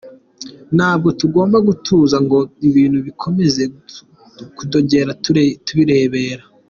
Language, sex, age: Kinyarwanda, male, 19-29